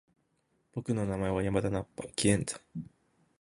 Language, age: Japanese, 19-29